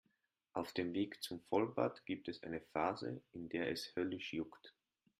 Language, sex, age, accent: German, male, 30-39, Österreichisches Deutsch